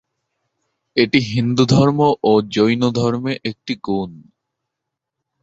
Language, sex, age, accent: Bengali, male, 19-29, শুদ্ধ বাংলা